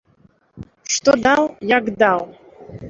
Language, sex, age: Belarusian, female, 19-29